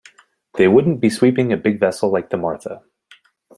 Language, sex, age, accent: English, male, 30-39, United States English